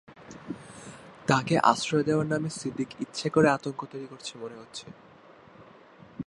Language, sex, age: Bengali, male, under 19